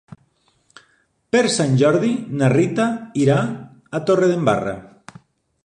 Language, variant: Catalan, Nord-Occidental